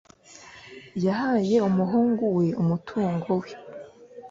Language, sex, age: Kinyarwanda, female, 19-29